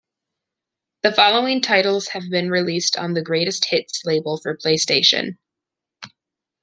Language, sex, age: English, female, under 19